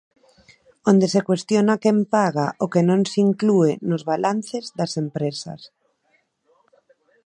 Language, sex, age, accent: Galician, female, 30-39, Normativo (estándar)